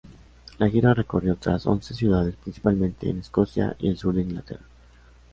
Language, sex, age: Spanish, male, 19-29